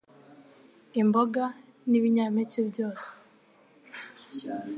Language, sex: Kinyarwanda, female